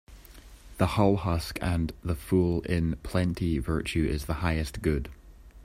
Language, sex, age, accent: English, male, 19-29, Scottish English